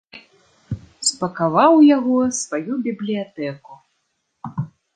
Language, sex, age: Belarusian, female, 19-29